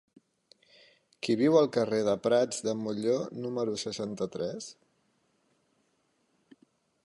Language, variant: Catalan, Central